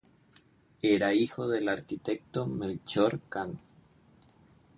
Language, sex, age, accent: Spanish, male, 40-49, Caribe: Cuba, Venezuela, Puerto Rico, República Dominicana, Panamá, Colombia caribeña, México caribeño, Costa del golfo de México